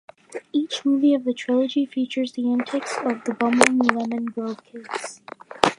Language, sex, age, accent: English, female, under 19, United States English